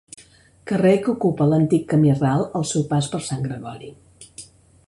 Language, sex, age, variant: Catalan, female, 50-59, Central